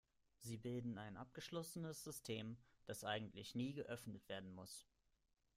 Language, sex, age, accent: German, male, 19-29, Deutschland Deutsch